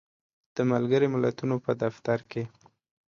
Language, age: Pashto, 19-29